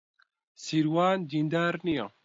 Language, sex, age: Central Kurdish, male, 19-29